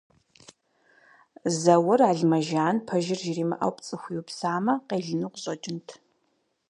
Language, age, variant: Kabardian, 19-29, Адыгэбзэ (Къэбэрдей, Кирил, псоми зэдай)